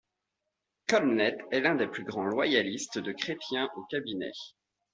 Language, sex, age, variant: French, male, 30-39, Français de métropole